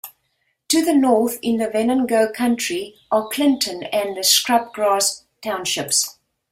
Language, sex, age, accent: English, female, 60-69, Southern African (South Africa, Zimbabwe, Namibia)